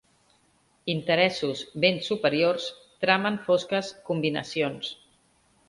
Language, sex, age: Catalan, female, 40-49